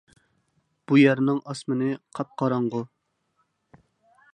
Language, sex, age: Uyghur, male, 19-29